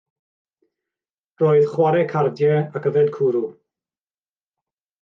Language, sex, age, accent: Welsh, male, 40-49, Y Deyrnas Unedig Cymraeg